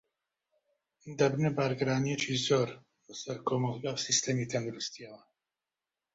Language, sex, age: Central Kurdish, male, 30-39